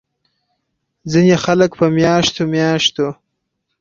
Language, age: Pashto, 19-29